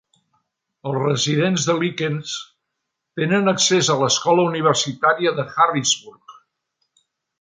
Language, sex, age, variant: Catalan, male, 60-69, Central